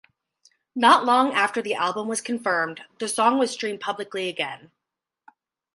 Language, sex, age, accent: English, female, 19-29, United States English